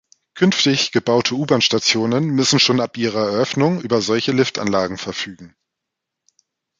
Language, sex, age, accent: German, male, 40-49, Deutschland Deutsch